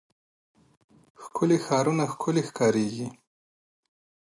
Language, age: Pashto, 30-39